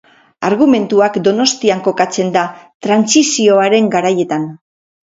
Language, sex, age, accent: Basque, female, 40-49, Mendebalekoa (Araba, Bizkaia, Gipuzkoako mendebaleko herri batzuk)